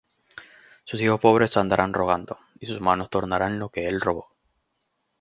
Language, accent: Spanish, Caribe: Cuba, Venezuela, Puerto Rico, República Dominicana, Panamá, Colombia caribeña, México caribeño, Costa del golfo de México